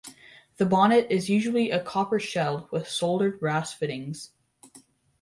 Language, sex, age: English, male, under 19